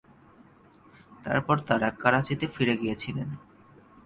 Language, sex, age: Bengali, male, under 19